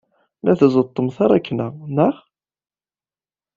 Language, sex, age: Kabyle, male, 19-29